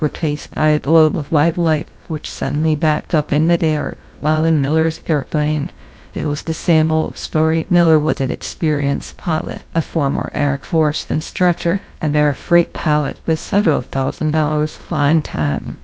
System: TTS, GlowTTS